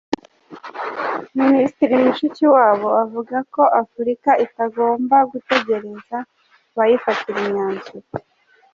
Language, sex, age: Kinyarwanda, male, 30-39